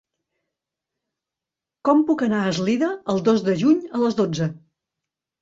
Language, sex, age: Catalan, female, 50-59